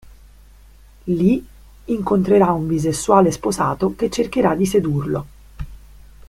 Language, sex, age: Italian, female, 40-49